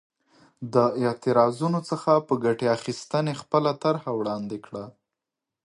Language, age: Pashto, 30-39